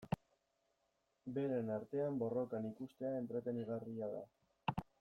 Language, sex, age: Basque, male, 19-29